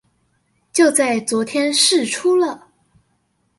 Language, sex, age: Chinese, female, under 19